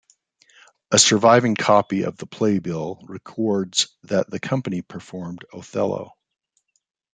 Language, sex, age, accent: English, male, 50-59, United States English